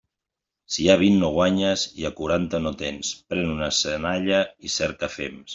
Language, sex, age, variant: Catalan, male, 40-49, Central